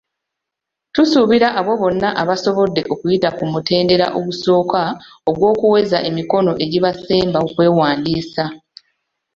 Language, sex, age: Ganda, female, 30-39